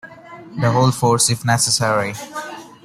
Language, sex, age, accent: English, male, 19-29, India and South Asia (India, Pakistan, Sri Lanka)